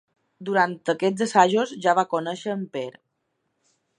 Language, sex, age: Catalan, female, 30-39